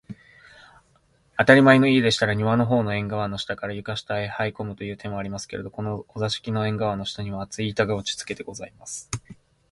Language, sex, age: Japanese, male, 19-29